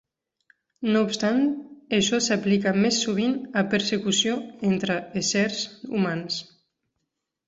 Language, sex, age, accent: Catalan, female, 19-29, aprenent (recent, des d'altres llengües)